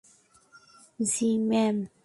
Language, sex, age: Bengali, female, 19-29